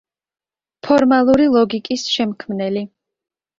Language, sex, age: Georgian, female, 19-29